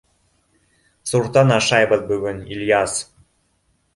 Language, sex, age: Bashkir, male, 19-29